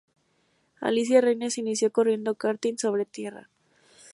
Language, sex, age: Spanish, female, 19-29